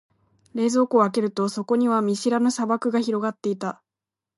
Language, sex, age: Japanese, female, under 19